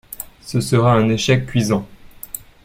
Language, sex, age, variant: French, male, 19-29, Français des départements et régions d'outre-mer